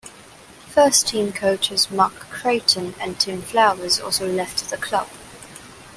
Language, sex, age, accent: English, female, 19-29, England English